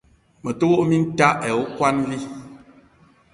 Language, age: Eton (Cameroon), 30-39